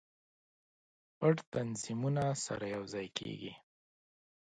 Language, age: Pashto, 30-39